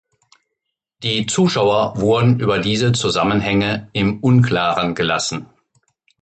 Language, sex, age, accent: German, male, 50-59, Deutschland Deutsch